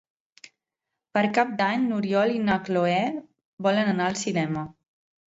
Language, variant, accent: Catalan, Central, central